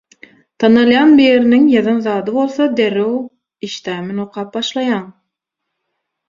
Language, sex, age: Turkmen, female, 19-29